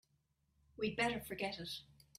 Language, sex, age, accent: English, female, 30-39, Irish English